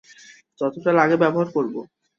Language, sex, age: Bengali, male, under 19